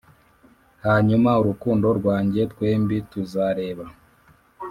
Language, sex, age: Kinyarwanda, male, 19-29